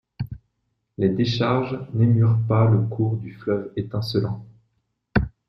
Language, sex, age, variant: French, male, 40-49, Français de métropole